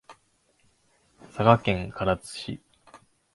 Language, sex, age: Japanese, male, 19-29